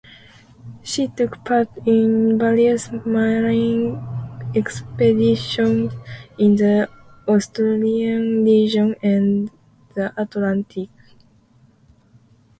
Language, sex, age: English, female, 19-29